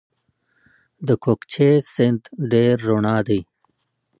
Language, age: Pashto, 40-49